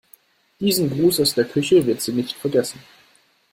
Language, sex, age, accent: German, male, under 19, Deutschland Deutsch